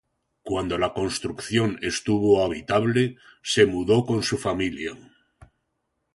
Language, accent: Spanish, España: Centro-Sur peninsular (Madrid, Toledo, Castilla-La Mancha)